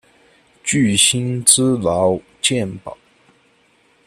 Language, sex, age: Chinese, male, 19-29